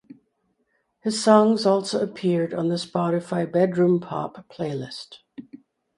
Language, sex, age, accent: English, female, 60-69, Canadian English